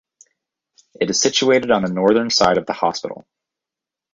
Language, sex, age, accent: English, male, 19-29, United States English